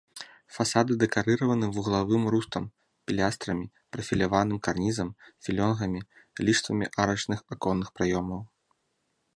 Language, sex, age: Belarusian, male, 30-39